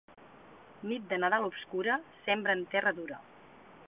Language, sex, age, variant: Catalan, female, 40-49, Central